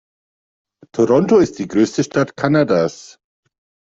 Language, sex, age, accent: German, male, 50-59, Deutschland Deutsch